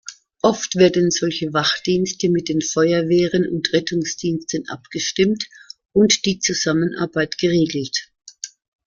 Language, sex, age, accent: German, female, 60-69, Deutschland Deutsch